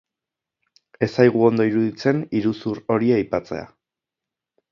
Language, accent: Basque, Erdialdekoa edo Nafarra (Gipuzkoa, Nafarroa)